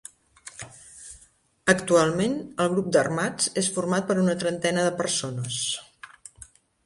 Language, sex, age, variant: Catalan, female, 60-69, Central